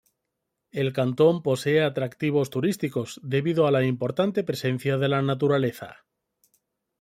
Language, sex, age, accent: Spanish, male, 40-49, España: Norte peninsular (Asturias, Castilla y León, Cantabria, País Vasco, Navarra, Aragón, La Rioja, Guadalajara, Cuenca)